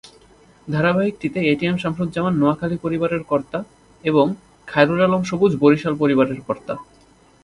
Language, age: Bengali, 19-29